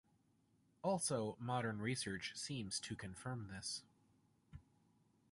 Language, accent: English, United States English